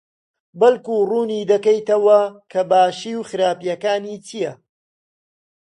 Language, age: Central Kurdish, 30-39